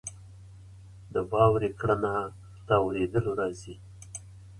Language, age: Pashto, 60-69